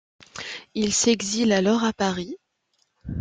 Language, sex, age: French, female, 19-29